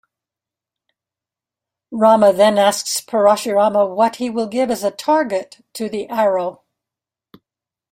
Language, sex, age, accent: English, female, 70-79, United States English